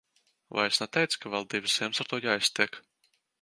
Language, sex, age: Latvian, male, under 19